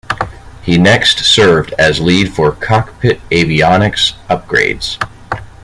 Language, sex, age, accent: English, male, 30-39, United States English